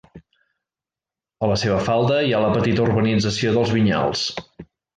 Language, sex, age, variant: Catalan, male, 40-49, Central